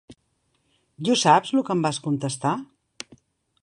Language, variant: Catalan, Central